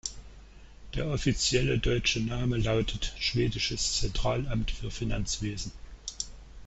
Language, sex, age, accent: German, male, 50-59, Deutschland Deutsch